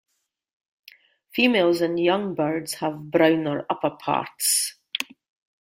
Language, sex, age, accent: English, female, 40-49, Scottish English